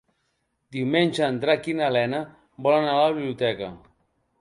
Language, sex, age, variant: Catalan, male, 50-59, Balear